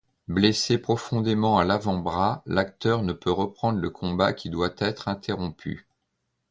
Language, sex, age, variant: French, male, 50-59, Français de métropole